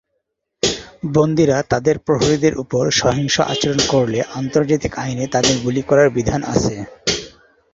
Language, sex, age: Bengali, male, 30-39